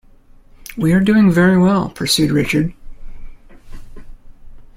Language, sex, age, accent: English, male, 19-29, United States English